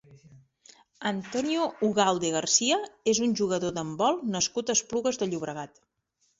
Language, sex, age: Catalan, female, 40-49